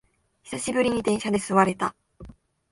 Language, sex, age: Japanese, female, 19-29